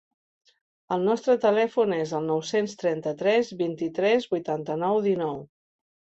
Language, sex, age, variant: Catalan, female, 50-59, Central